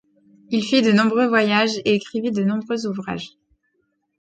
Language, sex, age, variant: French, female, 30-39, Français de métropole